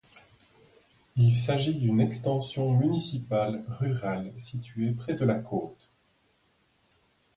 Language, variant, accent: French, Français d'Europe, Français de Belgique